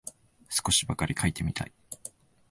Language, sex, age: Japanese, male, 19-29